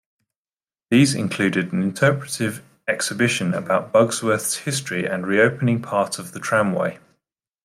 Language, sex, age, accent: English, male, 40-49, England English